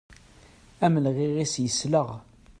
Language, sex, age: Kabyle, male, 30-39